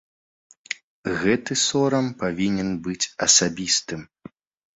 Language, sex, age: Belarusian, male, 19-29